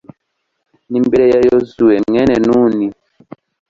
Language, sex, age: Kinyarwanda, male, 19-29